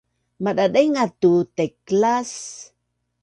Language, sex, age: Bunun, female, 60-69